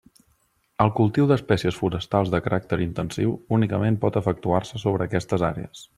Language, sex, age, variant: Catalan, male, 30-39, Central